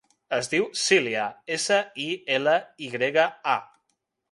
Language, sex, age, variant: Catalan, male, 19-29, Central